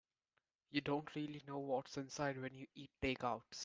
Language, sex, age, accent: English, male, under 19, India and South Asia (India, Pakistan, Sri Lanka)